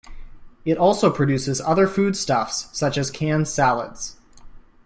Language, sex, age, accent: English, male, 19-29, United States English